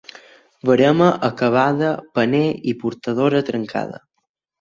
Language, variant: Catalan, Balear